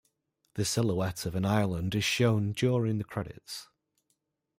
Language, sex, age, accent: English, male, 30-39, England English